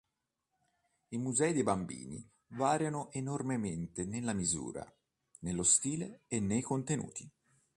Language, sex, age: Italian, male, 30-39